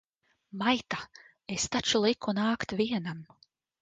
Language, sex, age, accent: Latvian, female, 30-39, Rigas